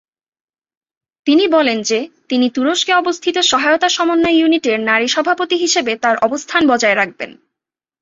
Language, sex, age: Bengali, female, 19-29